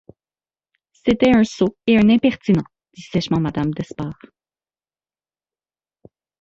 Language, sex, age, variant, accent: French, female, 30-39, Français d'Amérique du Nord, Français du Canada